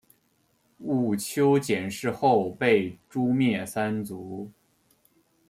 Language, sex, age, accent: Chinese, male, under 19, 出生地：黑龙江省